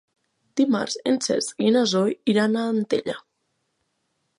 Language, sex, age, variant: Catalan, female, 19-29, Nord-Occidental